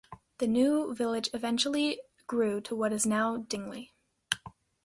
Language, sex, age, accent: English, female, under 19, United States English